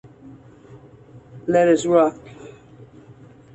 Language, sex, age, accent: English, female, 30-39, United States English